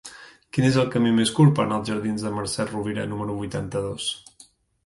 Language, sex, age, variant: Catalan, male, 30-39, Central